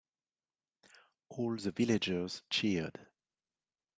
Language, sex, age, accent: English, male, 30-39, Canadian English